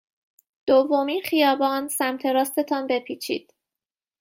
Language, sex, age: Persian, female, 30-39